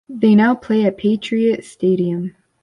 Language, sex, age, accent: English, female, under 19, United States English